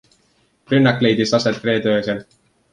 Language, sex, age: Estonian, male, 19-29